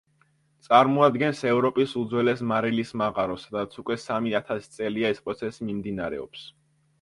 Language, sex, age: Georgian, male, under 19